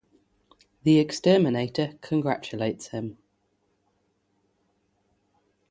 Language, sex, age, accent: English, female, 30-39, England English; yorkshire